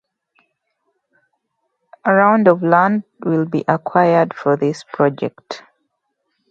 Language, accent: English, England English